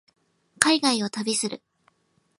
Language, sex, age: Japanese, female, 19-29